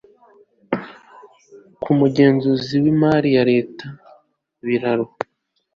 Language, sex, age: Kinyarwanda, male, 19-29